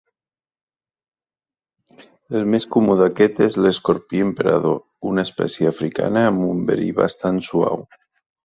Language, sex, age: Catalan, male, under 19